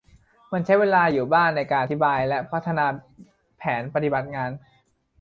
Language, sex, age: Thai, male, 19-29